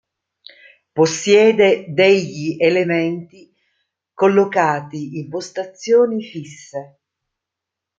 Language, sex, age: Italian, female, 50-59